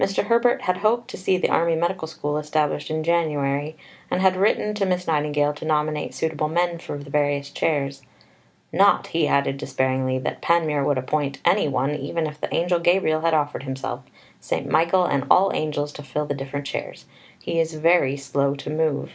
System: none